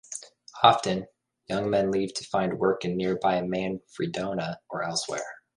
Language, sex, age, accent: English, male, 30-39, United States English